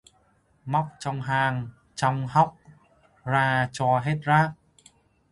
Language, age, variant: Vietnamese, 19-29, Hà Nội